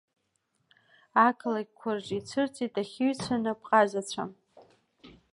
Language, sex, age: Abkhazian, female, 19-29